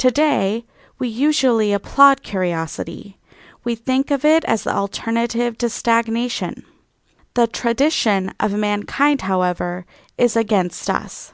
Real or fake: real